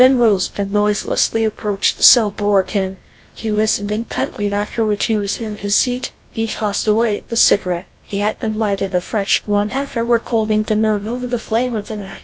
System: TTS, GlowTTS